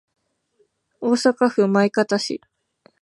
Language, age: Japanese, 19-29